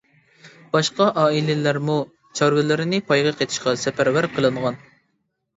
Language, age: Uyghur, 19-29